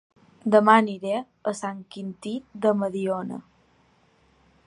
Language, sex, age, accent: Catalan, female, 19-29, balear; valencià; menorquí